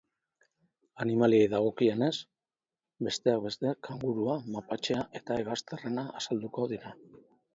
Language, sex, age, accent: Basque, male, 40-49, Mendebalekoa (Araba, Bizkaia, Gipuzkoako mendebaleko herri batzuk)